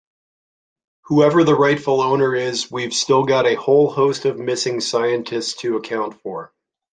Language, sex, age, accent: English, male, 40-49, United States English